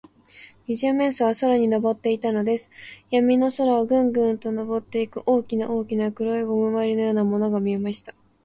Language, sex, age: Japanese, female, under 19